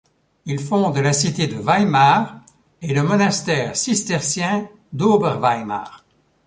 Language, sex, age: French, male, 70-79